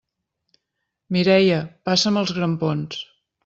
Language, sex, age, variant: Catalan, female, 50-59, Central